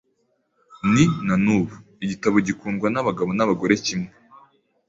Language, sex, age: Kinyarwanda, female, 19-29